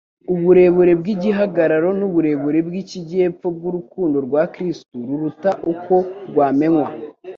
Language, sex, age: Kinyarwanda, male, under 19